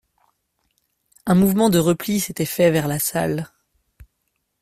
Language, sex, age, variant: French, male, 19-29, Français de métropole